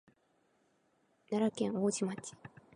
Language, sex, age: Japanese, female, 19-29